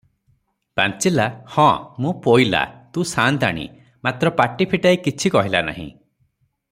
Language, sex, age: Odia, male, 30-39